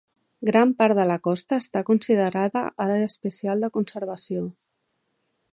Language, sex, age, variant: Catalan, female, 40-49, Central